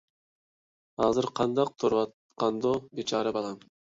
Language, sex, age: Uyghur, male, 30-39